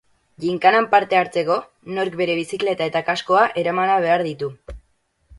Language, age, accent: Basque, under 19, Batua